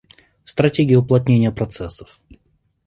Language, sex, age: Russian, male, 30-39